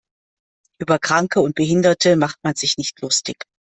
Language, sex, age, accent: German, female, 50-59, Deutschland Deutsch